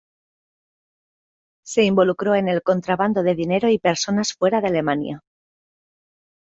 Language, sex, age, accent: Spanish, female, 30-39, España: Centro-Sur peninsular (Madrid, Toledo, Castilla-La Mancha)